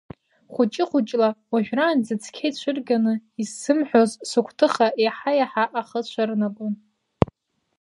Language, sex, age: Abkhazian, female, 19-29